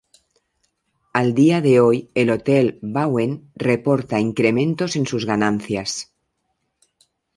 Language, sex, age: Spanish, female, 50-59